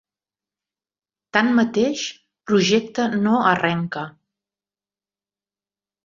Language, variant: Catalan, Central